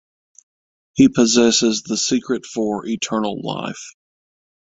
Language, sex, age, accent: English, male, 50-59, United States English; southern United States